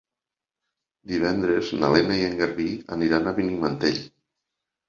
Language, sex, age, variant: Catalan, male, 50-59, Septentrional